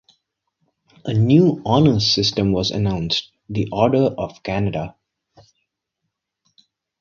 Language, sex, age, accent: English, male, 30-39, India and South Asia (India, Pakistan, Sri Lanka)